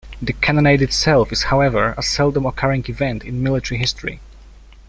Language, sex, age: English, male, 19-29